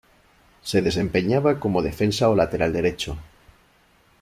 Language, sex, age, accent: Spanish, male, 30-39, España: Sur peninsular (Andalucia, Extremadura, Murcia)